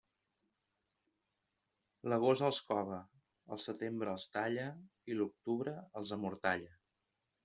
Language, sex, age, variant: Catalan, male, 40-49, Central